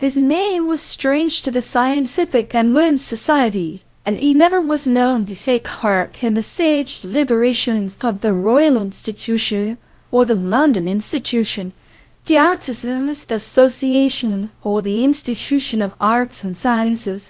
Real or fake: fake